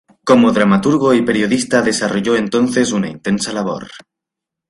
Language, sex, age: Spanish, male, 19-29